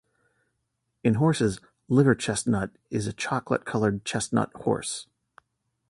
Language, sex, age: English, male, 40-49